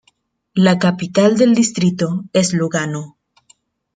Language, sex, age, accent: Spanish, female, 19-29, México